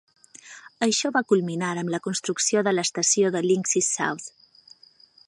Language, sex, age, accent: Catalan, female, 30-39, balear; central